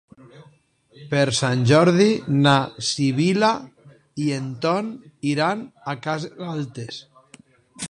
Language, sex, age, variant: Catalan, male, 40-49, Septentrional